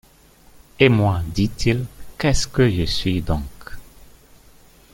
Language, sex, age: French, male, 40-49